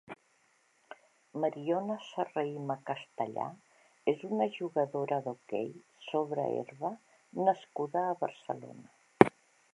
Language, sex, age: Catalan, female, 70-79